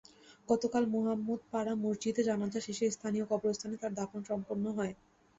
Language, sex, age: Bengali, female, 19-29